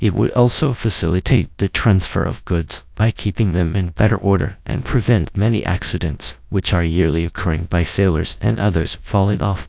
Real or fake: fake